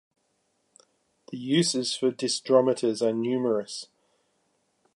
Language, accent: English, Australian English